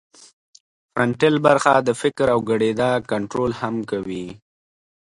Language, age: Pashto, 30-39